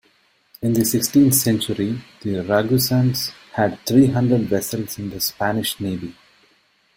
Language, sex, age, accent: English, male, 30-39, India and South Asia (India, Pakistan, Sri Lanka)